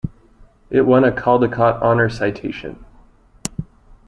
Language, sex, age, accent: English, male, 19-29, United States English